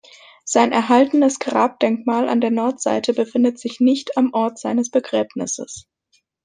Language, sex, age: German, female, 19-29